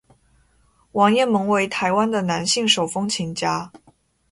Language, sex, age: Chinese, female, 19-29